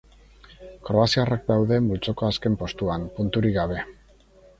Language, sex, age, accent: Basque, male, 50-59, Erdialdekoa edo Nafarra (Gipuzkoa, Nafarroa)